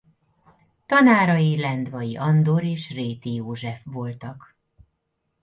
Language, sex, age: Hungarian, female, 40-49